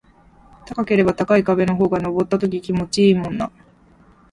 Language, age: Japanese, 19-29